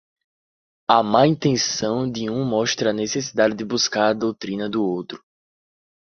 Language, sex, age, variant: Portuguese, male, under 19, Portuguese (Brasil)